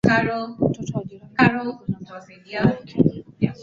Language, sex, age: Swahili, female, 19-29